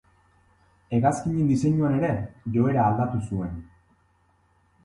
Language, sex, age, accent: Basque, male, 30-39, Erdialdekoa edo Nafarra (Gipuzkoa, Nafarroa)